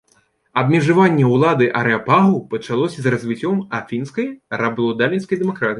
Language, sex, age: Belarusian, male, 19-29